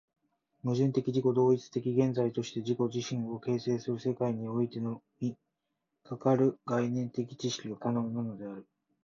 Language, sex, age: Japanese, male, 19-29